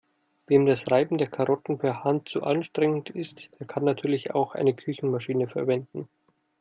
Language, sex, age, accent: German, male, 30-39, Deutschland Deutsch